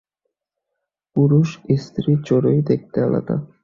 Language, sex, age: Bengali, male, 19-29